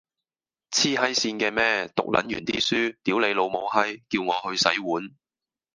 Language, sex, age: Cantonese, male, 30-39